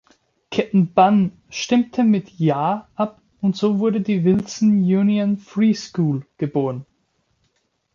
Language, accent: German, Österreichisches Deutsch